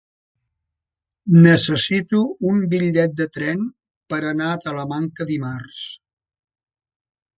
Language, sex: Catalan, male